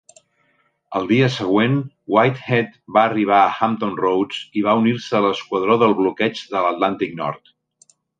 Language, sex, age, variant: Catalan, male, 40-49, Central